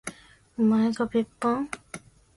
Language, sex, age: Japanese, female, 19-29